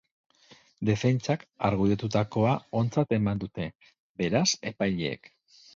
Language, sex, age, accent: Basque, male, 40-49, Mendebalekoa (Araba, Bizkaia, Gipuzkoako mendebaleko herri batzuk)